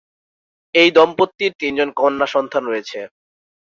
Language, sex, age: Bengali, male, 19-29